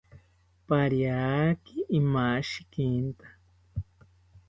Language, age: South Ucayali Ashéninka, 30-39